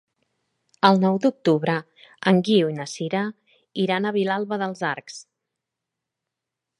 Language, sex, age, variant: Catalan, female, 40-49, Central